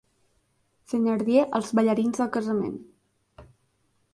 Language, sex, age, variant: Catalan, female, 19-29, Central